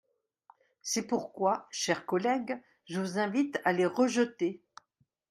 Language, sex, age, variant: French, female, 60-69, Français de métropole